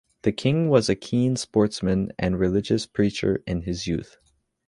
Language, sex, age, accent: English, male, under 19, United States English